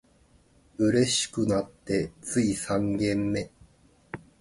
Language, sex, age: Japanese, male, 30-39